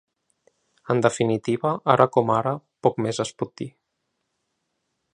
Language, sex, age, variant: Catalan, male, 19-29, Central